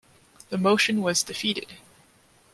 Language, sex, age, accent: English, female, 19-29, Canadian English